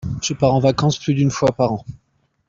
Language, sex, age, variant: French, male, 30-39, Français de métropole